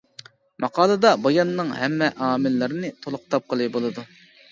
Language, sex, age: Uyghur, female, 40-49